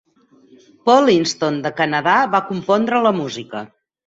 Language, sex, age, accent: Catalan, female, 40-49, gironí